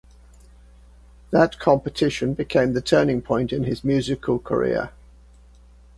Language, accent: English, England English